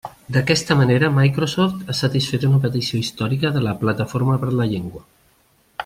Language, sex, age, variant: Catalan, male, 50-59, Central